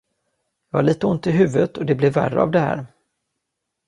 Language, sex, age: Swedish, male, 40-49